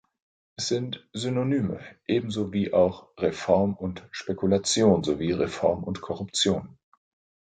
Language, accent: German, Deutschland Deutsch